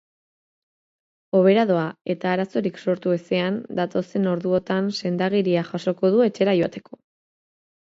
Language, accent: Basque, Erdialdekoa edo Nafarra (Gipuzkoa, Nafarroa)